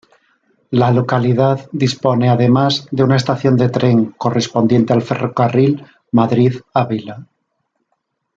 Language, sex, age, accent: Spanish, male, 40-49, España: Norte peninsular (Asturias, Castilla y León, Cantabria, País Vasco, Navarra, Aragón, La Rioja, Guadalajara, Cuenca)